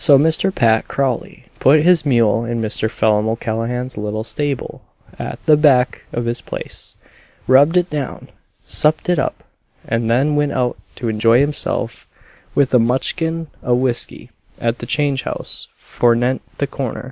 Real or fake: real